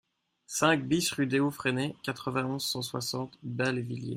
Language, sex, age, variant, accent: French, male, 19-29, Français d'Europe, Français de Belgique